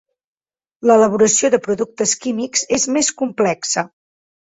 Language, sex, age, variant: Catalan, female, 19-29, Central